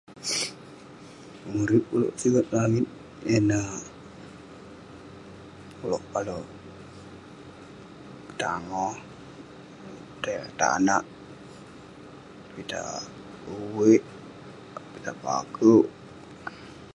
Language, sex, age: Western Penan, male, under 19